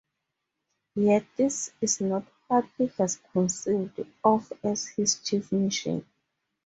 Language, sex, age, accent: English, female, 19-29, Southern African (South Africa, Zimbabwe, Namibia)